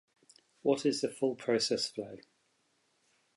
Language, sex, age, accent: English, male, 40-49, England English